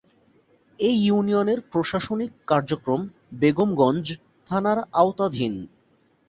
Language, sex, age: Bengali, male, 30-39